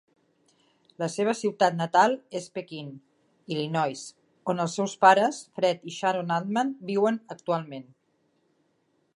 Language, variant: Catalan, Central